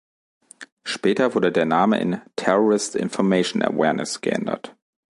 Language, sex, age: German, male, 40-49